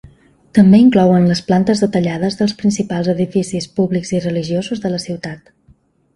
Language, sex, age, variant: Catalan, female, 19-29, Balear